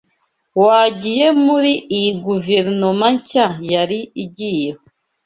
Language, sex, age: Kinyarwanda, female, 19-29